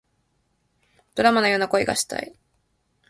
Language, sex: Japanese, female